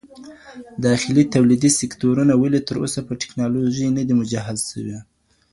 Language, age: Pashto, 19-29